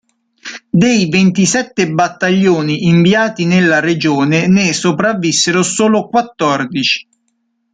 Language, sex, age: Italian, male, 30-39